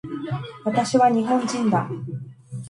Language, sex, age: Japanese, female, 30-39